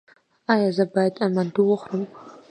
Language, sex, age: Pashto, female, 19-29